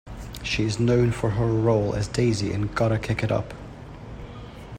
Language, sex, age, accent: English, male, 19-29, England English